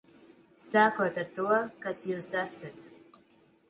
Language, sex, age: Latvian, female, 30-39